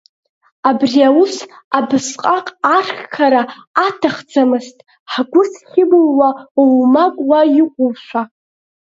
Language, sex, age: Abkhazian, female, under 19